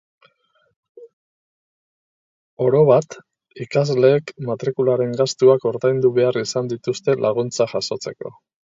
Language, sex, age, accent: Basque, male, 50-59, Erdialdekoa edo Nafarra (Gipuzkoa, Nafarroa)